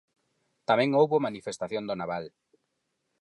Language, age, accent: Galician, 40-49, Normativo (estándar); Neofalante